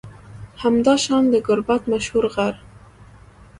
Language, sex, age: Pashto, female, 19-29